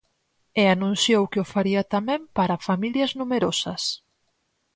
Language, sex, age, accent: Galician, female, 30-39, Atlántico (seseo e gheada)